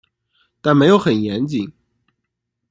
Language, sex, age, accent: Chinese, male, 19-29, 出生地：江苏省